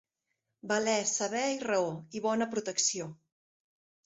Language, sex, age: Catalan, female, 40-49